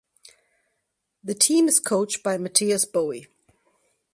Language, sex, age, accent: English, female, 60-69, United States English